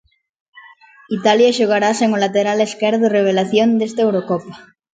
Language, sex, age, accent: Galician, female, 40-49, Central (gheada)